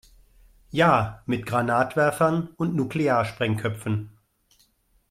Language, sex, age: German, male, 50-59